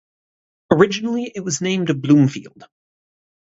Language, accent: English, United States English; Midwestern